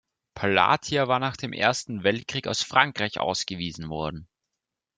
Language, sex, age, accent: German, male, 19-29, Österreichisches Deutsch